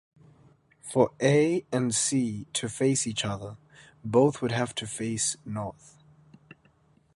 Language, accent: English, Southern African (South Africa, Zimbabwe, Namibia)